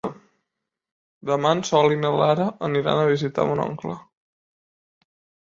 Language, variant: Catalan, Central